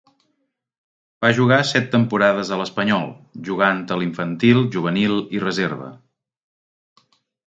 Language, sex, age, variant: Catalan, male, 40-49, Central